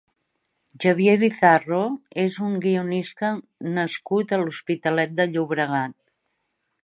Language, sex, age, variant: Catalan, female, 60-69, Central